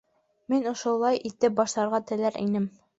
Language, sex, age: Bashkir, female, under 19